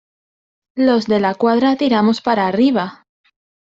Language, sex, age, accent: Spanish, female, under 19, España: Sur peninsular (Andalucia, Extremadura, Murcia)